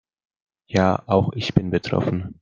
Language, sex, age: German, male, under 19